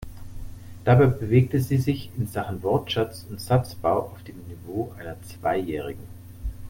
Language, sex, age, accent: German, male, 40-49, Deutschland Deutsch